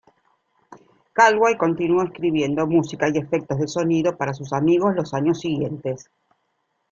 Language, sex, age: Spanish, female, 50-59